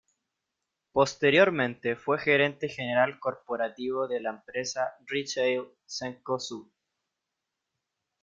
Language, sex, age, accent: Spanish, male, 19-29, Chileno: Chile, Cuyo